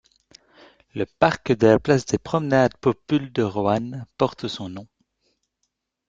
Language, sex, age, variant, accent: French, male, 19-29, Français d'Europe, Français de Belgique